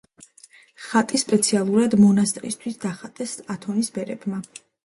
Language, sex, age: Georgian, female, 19-29